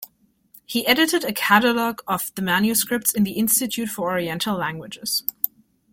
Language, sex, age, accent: English, female, 19-29, United States English